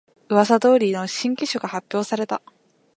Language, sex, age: Japanese, female, 19-29